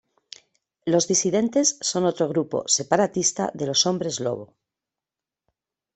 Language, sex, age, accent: Spanish, female, 50-59, España: Norte peninsular (Asturias, Castilla y León, Cantabria, País Vasco, Navarra, Aragón, La Rioja, Guadalajara, Cuenca)